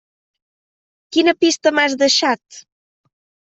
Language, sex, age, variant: Catalan, female, 19-29, Central